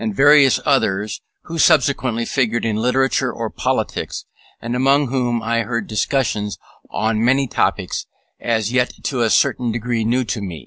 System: none